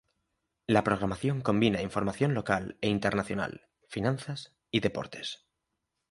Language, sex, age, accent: Spanish, male, 19-29, España: Norte peninsular (Asturias, Castilla y León, Cantabria, País Vasco, Navarra, Aragón, La Rioja, Guadalajara, Cuenca)